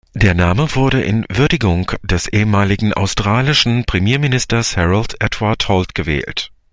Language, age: German, 30-39